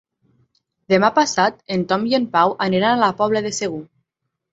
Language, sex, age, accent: Catalan, female, 19-29, Lleidatà